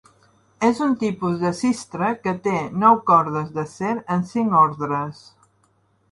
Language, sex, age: Catalan, female, 60-69